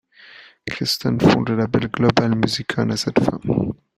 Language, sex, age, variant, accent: French, male, 30-39, Français d'Europe, Français de Suisse